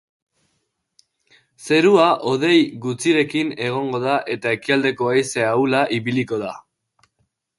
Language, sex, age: Basque, male, under 19